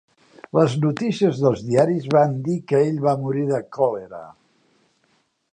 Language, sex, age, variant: Catalan, male, 60-69, Central